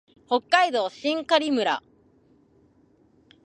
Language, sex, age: Japanese, female, 19-29